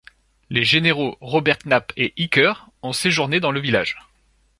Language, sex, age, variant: French, male, 30-39, Français de métropole